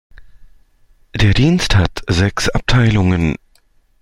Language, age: German, 30-39